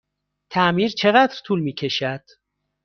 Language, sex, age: Persian, male, 30-39